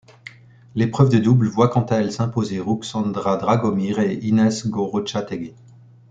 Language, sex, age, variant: French, male, 30-39, Français de métropole